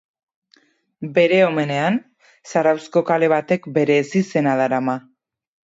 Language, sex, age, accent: Basque, female, 30-39, Erdialdekoa edo Nafarra (Gipuzkoa, Nafarroa)